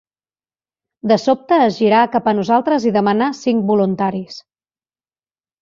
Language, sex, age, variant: Catalan, female, 40-49, Central